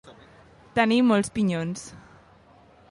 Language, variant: Catalan, Central